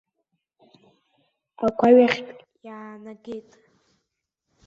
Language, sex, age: Abkhazian, female, under 19